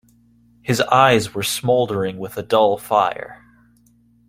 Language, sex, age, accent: English, male, 19-29, United States English